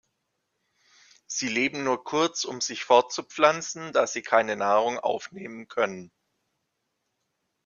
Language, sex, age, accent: German, male, 40-49, Deutschland Deutsch